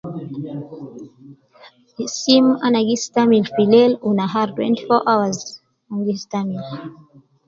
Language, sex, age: Nubi, female, 30-39